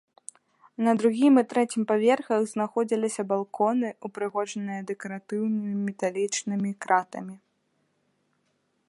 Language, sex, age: Belarusian, female, 19-29